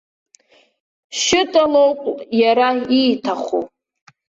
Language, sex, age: Abkhazian, female, under 19